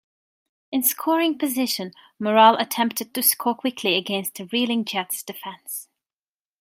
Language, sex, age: English, female, 19-29